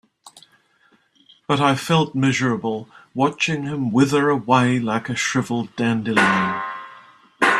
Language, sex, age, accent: English, male, 60-69, New Zealand English